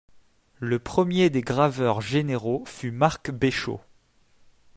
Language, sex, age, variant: French, male, 19-29, Français de métropole